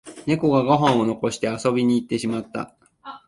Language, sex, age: Japanese, male, 40-49